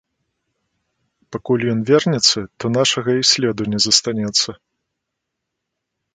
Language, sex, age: Belarusian, male, 40-49